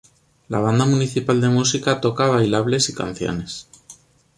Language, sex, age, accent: Spanish, male, 30-39, España: Sur peninsular (Andalucia, Extremadura, Murcia)